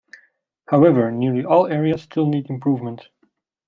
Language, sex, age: English, male, 19-29